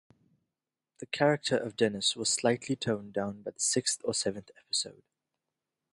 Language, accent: English, India and South Asia (India, Pakistan, Sri Lanka)